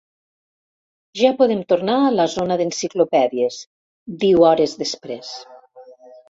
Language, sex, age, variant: Catalan, female, 60-69, Septentrional